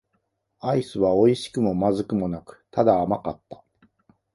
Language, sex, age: Japanese, male, 50-59